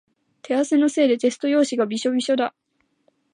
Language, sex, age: Japanese, female, under 19